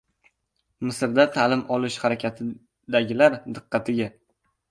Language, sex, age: Uzbek, male, under 19